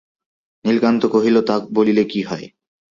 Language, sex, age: Bengali, male, 19-29